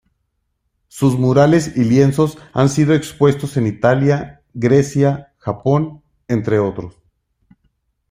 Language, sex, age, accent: Spanish, male, 40-49, México